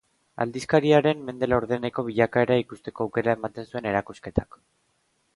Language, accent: Basque, Erdialdekoa edo Nafarra (Gipuzkoa, Nafarroa)